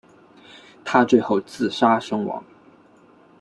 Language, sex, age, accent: Chinese, male, 19-29, 出生地：广东省